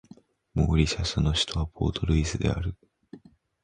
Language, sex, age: Japanese, male, 19-29